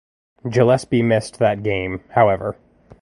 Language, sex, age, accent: English, male, 19-29, United States English